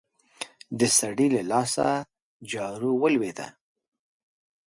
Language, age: Pashto, 40-49